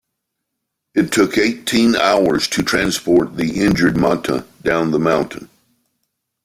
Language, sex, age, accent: English, male, 60-69, United States English